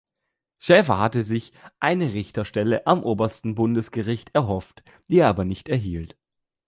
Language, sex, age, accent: German, male, under 19, Deutschland Deutsch